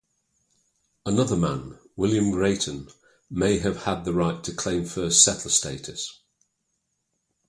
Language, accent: English, United States English